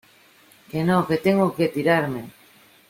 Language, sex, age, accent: Spanish, female, 40-49, España: Norte peninsular (Asturias, Castilla y León, Cantabria, País Vasco, Navarra, Aragón, La Rioja, Guadalajara, Cuenca)